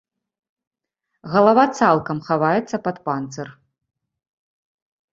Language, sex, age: Belarusian, female, 30-39